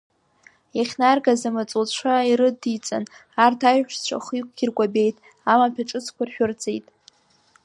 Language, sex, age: Abkhazian, female, under 19